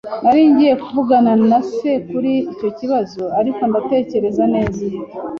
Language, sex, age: Kinyarwanda, female, 30-39